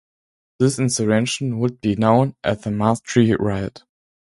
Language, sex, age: English, male, under 19